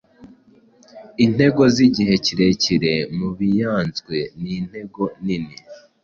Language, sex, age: Kinyarwanda, male, 19-29